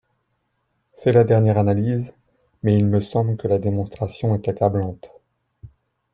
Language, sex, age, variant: French, male, 30-39, Français de métropole